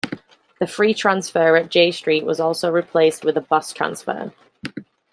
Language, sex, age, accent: English, female, 30-39, England English